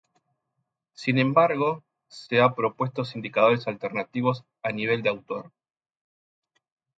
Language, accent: Spanish, Rioplatense: Argentina, Uruguay, este de Bolivia, Paraguay